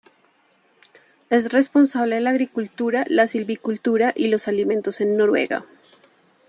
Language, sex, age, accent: Spanish, female, 30-39, Caribe: Cuba, Venezuela, Puerto Rico, República Dominicana, Panamá, Colombia caribeña, México caribeño, Costa del golfo de México